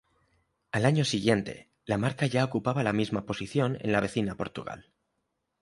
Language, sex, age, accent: Spanish, male, 19-29, España: Norte peninsular (Asturias, Castilla y León, Cantabria, País Vasco, Navarra, Aragón, La Rioja, Guadalajara, Cuenca)